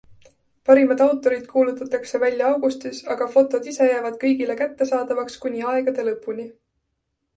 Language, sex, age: Estonian, female, 19-29